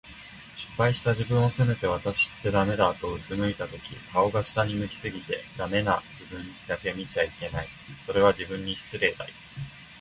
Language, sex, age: Japanese, male, 19-29